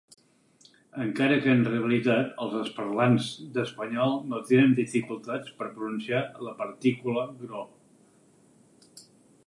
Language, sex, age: Catalan, male, 60-69